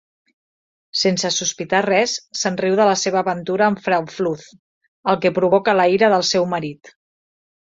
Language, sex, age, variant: Catalan, female, 40-49, Central